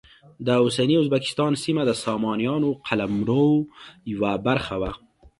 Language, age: Pashto, 19-29